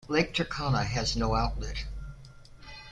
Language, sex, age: English, female, 70-79